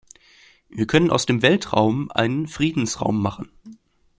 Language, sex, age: German, male, 19-29